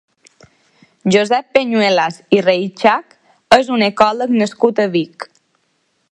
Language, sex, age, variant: Catalan, female, under 19, Balear